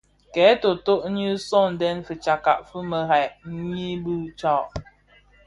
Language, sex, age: Bafia, female, 30-39